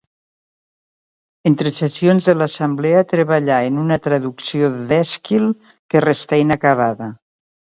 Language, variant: Catalan, Septentrional